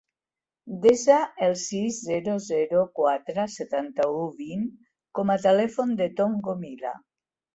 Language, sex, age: Catalan, female, 60-69